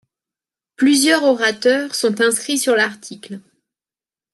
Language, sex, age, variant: French, female, 19-29, Français de métropole